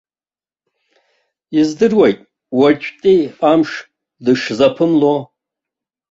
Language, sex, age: Abkhazian, male, 60-69